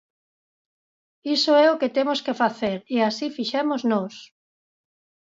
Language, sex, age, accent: Galician, female, 50-59, Normativo (estándar)